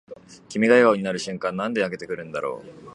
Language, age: Japanese, 19-29